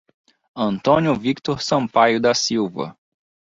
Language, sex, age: Portuguese, male, 19-29